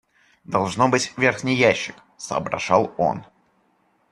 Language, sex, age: Russian, male, 19-29